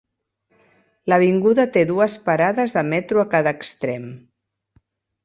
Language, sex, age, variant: Catalan, female, 40-49, Central